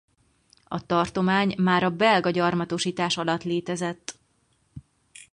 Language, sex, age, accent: Hungarian, female, 30-39, budapesti